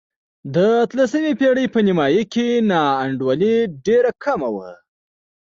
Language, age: Pashto, 19-29